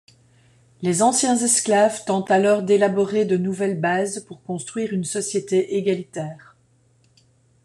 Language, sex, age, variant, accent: French, female, 40-49, Français d'Europe, Français de Belgique